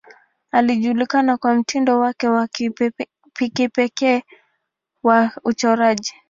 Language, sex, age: Swahili, male, 19-29